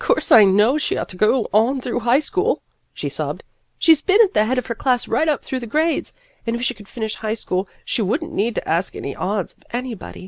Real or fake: real